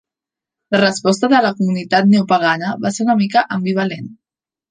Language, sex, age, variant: Catalan, female, 19-29, Central